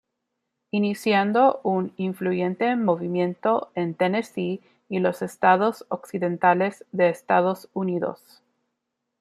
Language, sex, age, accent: Spanish, female, 19-29, México